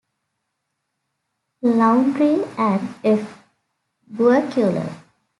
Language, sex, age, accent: English, female, 19-29, United States English